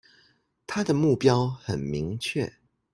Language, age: Chinese, 30-39